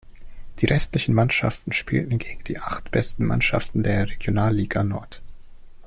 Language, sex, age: German, male, 19-29